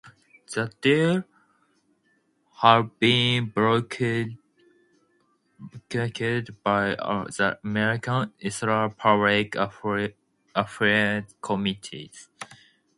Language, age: English, 19-29